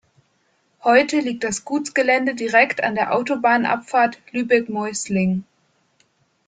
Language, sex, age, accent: German, female, 19-29, Deutschland Deutsch